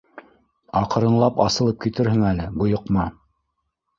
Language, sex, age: Bashkir, male, 60-69